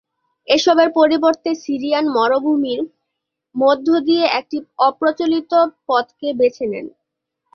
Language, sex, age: Bengali, female, 19-29